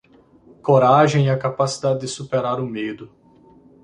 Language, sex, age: Portuguese, male, 40-49